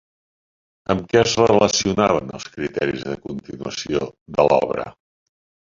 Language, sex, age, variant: Catalan, male, 50-59, Central